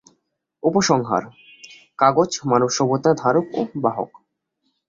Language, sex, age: Bengali, male, under 19